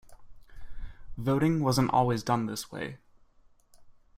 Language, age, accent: English, 19-29, United States English